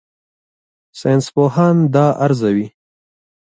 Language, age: Pashto, 19-29